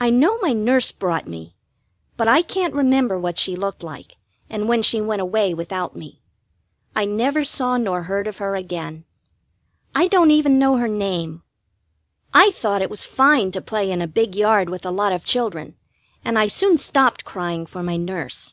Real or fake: real